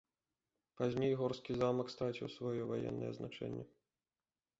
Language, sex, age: Belarusian, male, 30-39